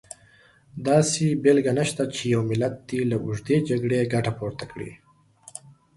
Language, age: Pashto, 30-39